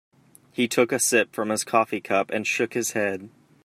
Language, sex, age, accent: English, male, 19-29, United States English